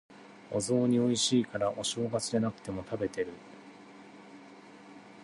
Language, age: Japanese, 30-39